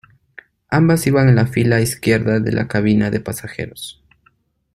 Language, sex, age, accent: Spanish, male, 30-39, Andino-Pacífico: Colombia, Perú, Ecuador, oeste de Bolivia y Venezuela andina